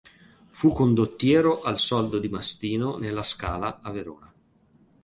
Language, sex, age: Italian, male, 40-49